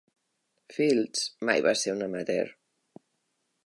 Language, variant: Catalan, Central